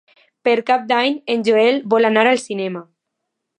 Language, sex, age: Catalan, female, under 19